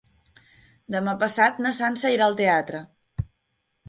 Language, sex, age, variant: Catalan, female, 19-29, Central